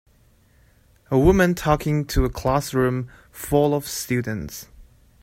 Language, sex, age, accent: English, male, 19-29, United States English